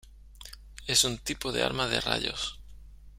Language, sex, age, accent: Spanish, male, 40-49, España: Sur peninsular (Andalucia, Extremadura, Murcia)